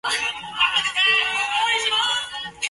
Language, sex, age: English, male, 19-29